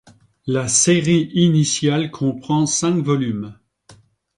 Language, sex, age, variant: French, male, 60-69, Français de métropole